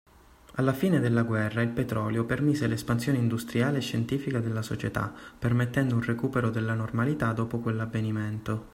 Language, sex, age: Italian, male, 19-29